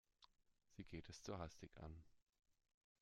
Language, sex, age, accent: German, male, 30-39, Deutschland Deutsch